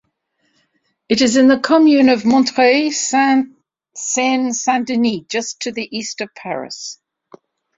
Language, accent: English, Southern African (South Africa, Zimbabwe, Namibia)